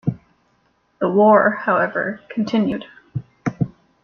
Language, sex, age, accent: English, female, 19-29, United States English